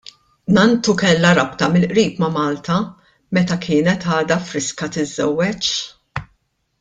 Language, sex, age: Maltese, female, 50-59